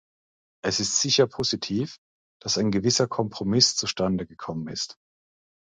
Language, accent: German, Deutschland Deutsch